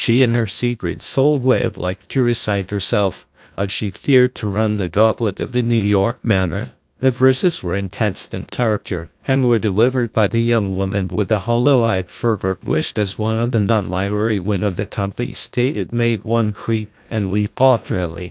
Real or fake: fake